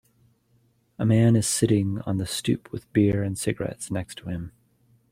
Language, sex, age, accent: English, male, 40-49, United States English